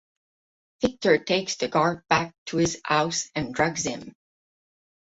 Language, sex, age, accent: English, female, 30-39, United States English; Canadian English